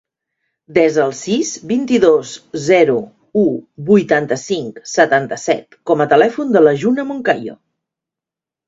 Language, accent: Catalan, tarragoní